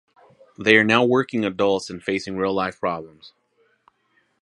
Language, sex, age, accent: English, male, 40-49, United States English